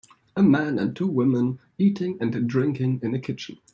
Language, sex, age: English, male, 19-29